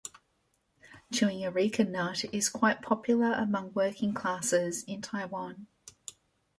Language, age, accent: English, 50-59, Australian English